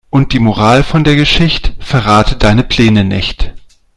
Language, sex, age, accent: German, male, 40-49, Deutschland Deutsch